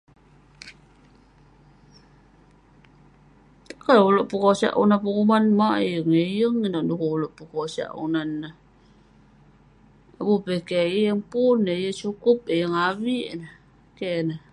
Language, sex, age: Western Penan, female, 19-29